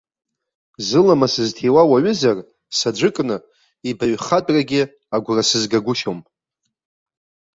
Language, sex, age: Abkhazian, male, 40-49